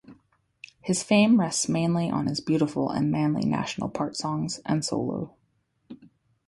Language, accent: English, Canadian English